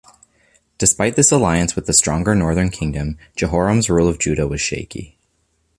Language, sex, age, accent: English, male, 19-29, Canadian English